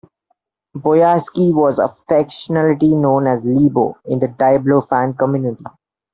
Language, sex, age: English, male, 19-29